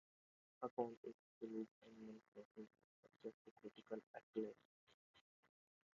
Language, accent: English, India and South Asia (India, Pakistan, Sri Lanka)